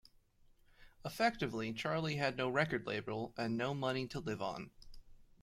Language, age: English, 19-29